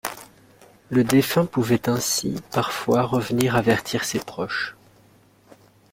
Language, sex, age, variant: French, male, 30-39, Français de métropole